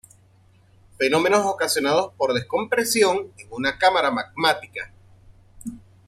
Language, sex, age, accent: Spanish, male, 40-49, Caribe: Cuba, Venezuela, Puerto Rico, República Dominicana, Panamá, Colombia caribeña, México caribeño, Costa del golfo de México